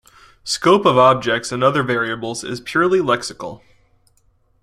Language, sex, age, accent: English, male, 19-29, United States English